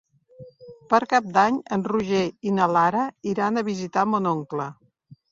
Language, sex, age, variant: Catalan, female, 60-69, Central